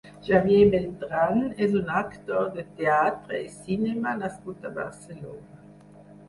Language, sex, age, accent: Catalan, female, 50-59, aprenent (recent, des d'altres llengües)